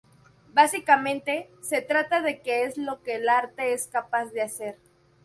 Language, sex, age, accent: Spanish, female, 19-29, México